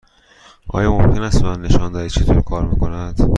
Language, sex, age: Persian, male, 30-39